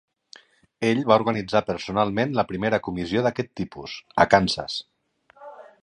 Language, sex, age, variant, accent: Catalan, male, 40-49, Nord-Occidental, Lleidatà